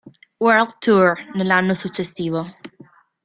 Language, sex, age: Italian, female, 19-29